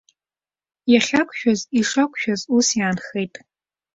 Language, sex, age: Abkhazian, female, 19-29